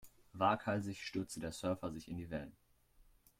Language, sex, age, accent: German, male, under 19, Deutschland Deutsch